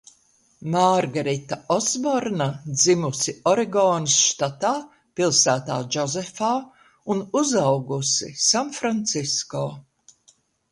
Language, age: Latvian, 80-89